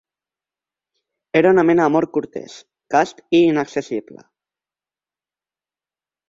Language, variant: Catalan, Central